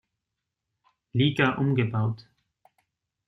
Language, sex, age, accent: German, male, 30-39, Österreichisches Deutsch